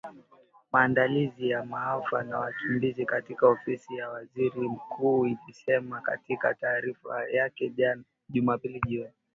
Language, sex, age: Swahili, male, 19-29